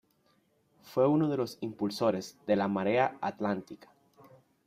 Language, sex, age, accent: Spanish, male, 19-29, Caribe: Cuba, Venezuela, Puerto Rico, República Dominicana, Panamá, Colombia caribeña, México caribeño, Costa del golfo de México